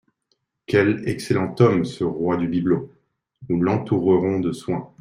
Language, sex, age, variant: French, male, 40-49, Français de métropole